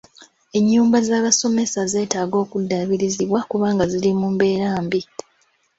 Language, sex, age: Ganda, female, 19-29